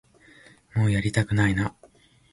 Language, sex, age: Japanese, male, 19-29